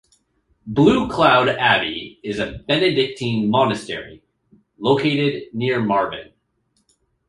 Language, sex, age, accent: English, male, 30-39, United States English